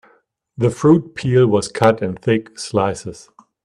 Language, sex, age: English, male, 40-49